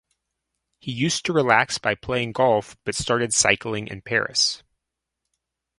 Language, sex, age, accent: English, male, 30-39, United States English